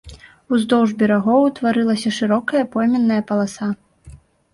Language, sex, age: Belarusian, female, 19-29